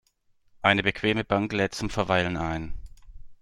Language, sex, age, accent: German, male, 30-39, Deutschland Deutsch